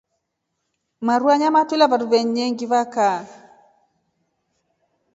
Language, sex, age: Rombo, female, 30-39